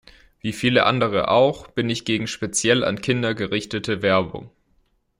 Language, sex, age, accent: German, male, 19-29, Deutschland Deutsch